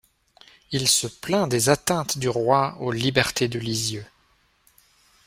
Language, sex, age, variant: French, male, 30-39, Français de métropole